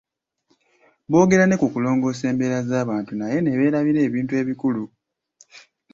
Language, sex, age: Ganda, male, 19-29